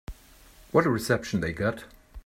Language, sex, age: English, male, 50-59